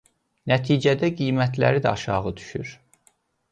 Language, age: Azerbaijani, 30-39